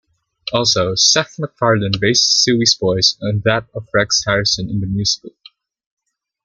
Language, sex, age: English, male, 19-29